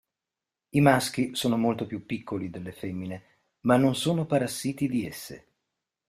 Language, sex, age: Italian, male, 40-49